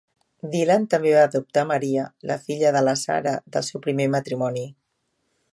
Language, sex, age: Catalan, female, 50-59